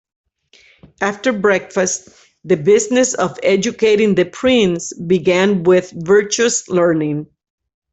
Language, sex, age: English, female, 60-69